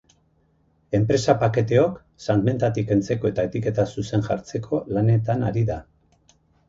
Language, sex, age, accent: Basque, male, 50-59, Erdialdekoa edo Nafarra (Gipuzkoa, Nafarroa)